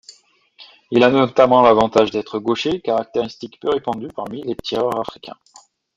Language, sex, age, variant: French, male, 30-39, Français de métropole